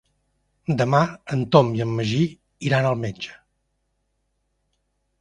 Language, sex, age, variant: Catalan, male, 50-59, Central